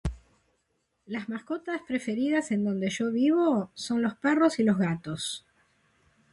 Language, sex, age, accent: Spanish, female, 60-69, Rioplatense: Argentina, Uruguay, este de Bolivia, Paraguay